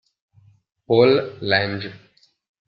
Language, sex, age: Italian, male, 19-29